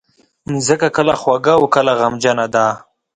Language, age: Pashto, 19-29